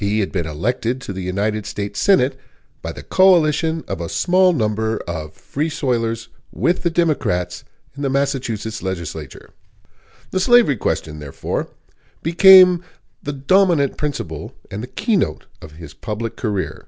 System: none